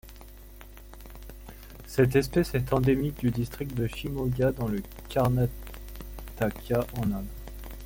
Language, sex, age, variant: French, male, 19-29, Français de métropole